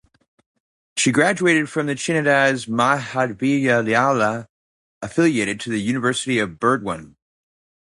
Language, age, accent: English, 40-49, United States English